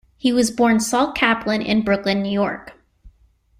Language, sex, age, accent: English, female, 19-29, United States English